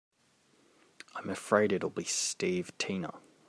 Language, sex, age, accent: English, male, 19-29, Australian English